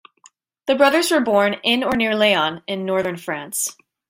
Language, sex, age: English, female, 30-39